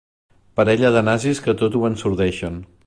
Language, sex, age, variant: Catalan, male, 30-39, Central